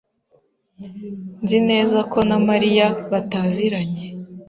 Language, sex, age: Kinyarwanda, female, 19-29